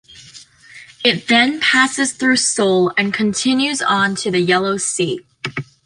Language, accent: English, United States English